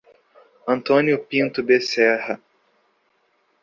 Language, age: Portuguese, 19-29